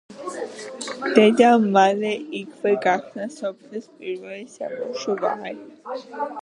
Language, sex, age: Georgian, female, under 19